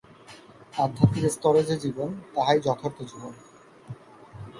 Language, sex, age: Bengali, male, 19-29